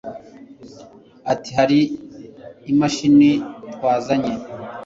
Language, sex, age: Kinyarwanda, male, 30-39